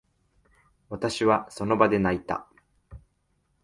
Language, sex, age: Japanese, male, 19-29